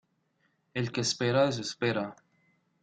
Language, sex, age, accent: Spanish, male, 30-39, Caribe: Cuba, Venezuela, Puerto Rico, República Dominicana, Panamá, Colombia caribeña, México caribeño, Costa del golfo de México